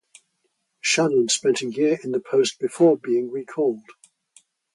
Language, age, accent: English, 80-89, England English